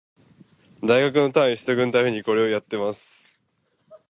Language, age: Japanese, 19-29